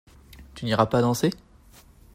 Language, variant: French, Français de métropole